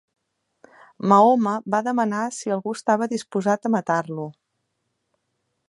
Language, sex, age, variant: Catalan, female, 40-49, Central